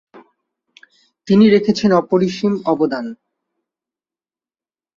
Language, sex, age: Bengali, male, 19-29